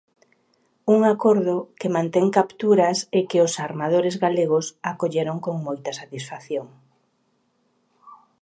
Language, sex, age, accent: Galician, female, 50-59, Normativo (estándar)